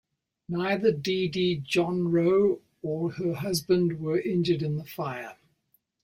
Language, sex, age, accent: English, male, 70-79, New Zealand English